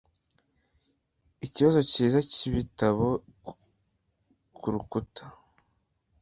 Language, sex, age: Kinyarwanda, male, under 19